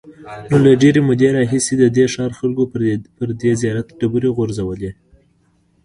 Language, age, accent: Pashto, 19-29, معیاري پښتو